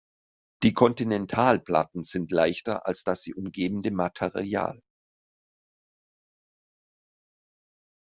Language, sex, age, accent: German, male, 50-59, Deutschland Deutsch